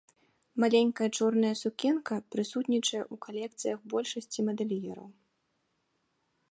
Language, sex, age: Belarusian, female, 19-29